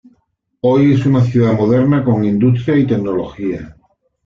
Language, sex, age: Spanish, male, 50-59